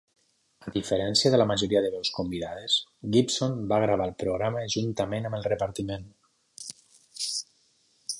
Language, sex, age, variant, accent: Catalan, male, 30-39, Nord-Occidental, Lleidatà